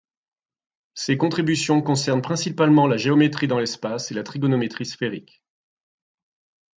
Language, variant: French, Français de métropole